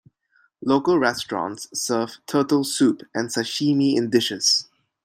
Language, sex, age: English, male, 30-39